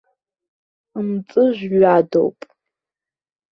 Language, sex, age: Abkhazian, female, 19-29